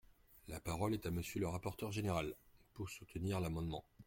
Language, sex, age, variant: French, male, 40-49, Français de métropole